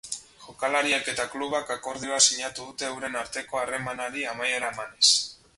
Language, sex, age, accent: Basque, male, 19-29, Mendebalekoa (Araba, Bizkaia, Gipuzkoako mendebaleko herri batzuk)